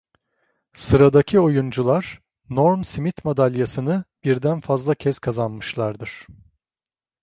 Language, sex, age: Turkish, male, 50-59